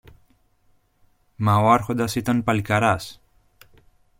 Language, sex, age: Greek, male, 30-39